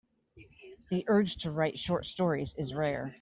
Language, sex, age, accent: English, female, 40-49, United States English